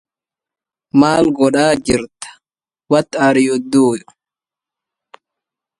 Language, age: Arabic, 19-29